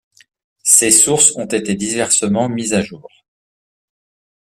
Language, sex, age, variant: French, male, 40-49, Français de métropole